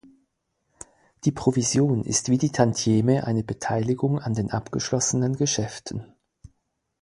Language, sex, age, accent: German, male, 40-49, Schweizerdeutsch